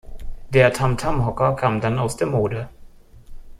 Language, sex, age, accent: German, male, 30-39, Deutschland Deutsch